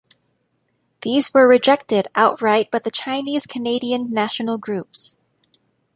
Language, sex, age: English, female, 19-29